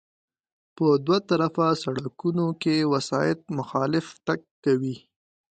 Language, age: Pashto, 19-29